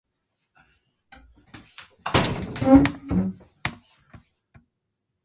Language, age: English, 19-29